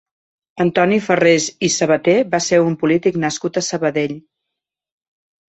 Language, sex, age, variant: Catalan, female, 50-59, Central